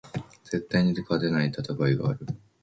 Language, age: Japanese, 19-29